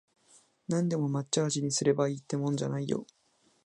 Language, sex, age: Japanese, female, 90+